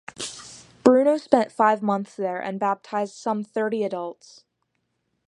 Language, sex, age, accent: English, female, under 19, United States English